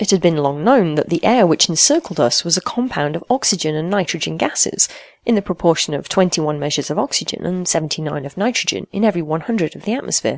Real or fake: real